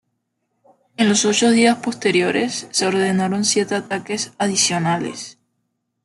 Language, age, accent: Spanish, 19-29, Caribe: Cuba, Venezuela, Puerto Rico, República Dominicana, Panamá, Colombia caribeña, México caribeño, Costa del golfo de México